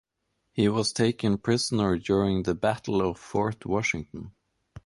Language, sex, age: English, male, 30-39